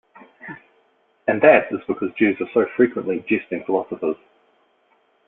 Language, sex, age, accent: English, male, 40-49, New Zealand English